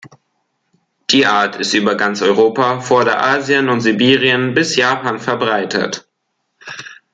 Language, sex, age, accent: German, male, under 19, Deutschland Deutsch